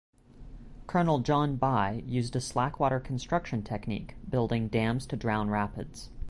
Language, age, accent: English, 19-29, United States English